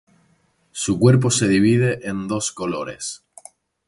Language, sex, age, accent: Spanish, male, 19-29, España: Islas Canarias